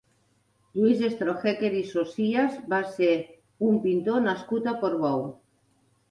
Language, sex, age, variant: Catalan, female, 60-69, Central